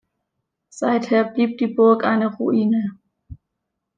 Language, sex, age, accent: German, female, 19-29, Deutschland Deutsch